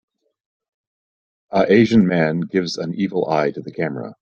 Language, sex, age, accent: English, male, 30-39, United States English